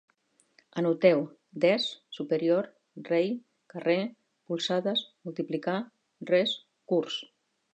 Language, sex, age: Catalan, female, 60-69